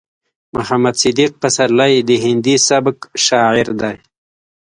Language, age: Pashto, 40-49